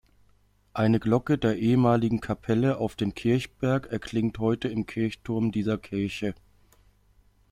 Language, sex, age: German, male, 19-29